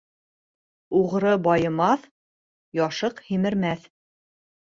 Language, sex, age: Bashkir, female, 30-39